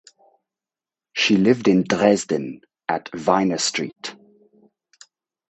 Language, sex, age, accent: English, male, 30-39, United States English